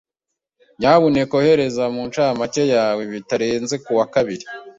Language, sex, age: Kinyarwanda, male, 19-29